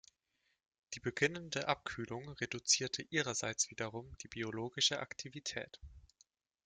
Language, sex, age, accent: German, male, 19-29, Deutschland Deutsch